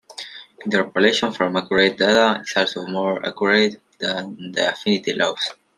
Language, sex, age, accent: English, male, under 19, United States English